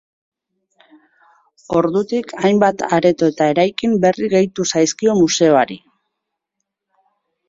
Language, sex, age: Basque, female, 40-49